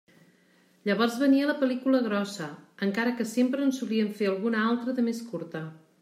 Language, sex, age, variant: Catalan, female, 40-49, Central